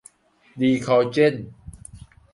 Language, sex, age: Thai, male, 40-49